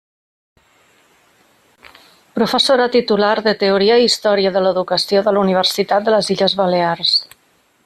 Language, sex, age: Catalan, female, 50-59